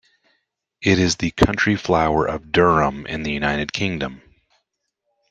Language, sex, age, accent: English, male, 40-49, United States English